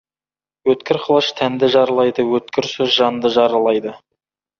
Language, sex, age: Kazakh, male, 19-29